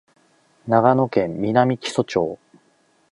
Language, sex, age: Japanese, male, 40-49